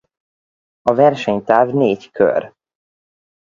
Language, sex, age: Hungarian, male, 30-39